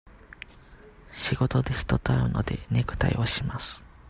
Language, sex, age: Japanese, male, 19-29